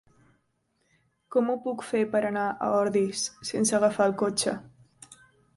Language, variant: Catalan, Central